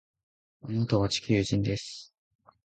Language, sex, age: Japanese, male, 19-29